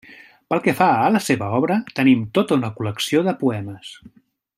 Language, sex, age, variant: Catalan, male, 40-49, Central